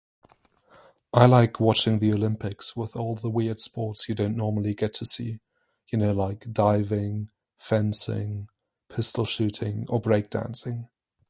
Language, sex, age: English, male, 19-29